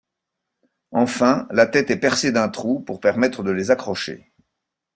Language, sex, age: French, male, 60-69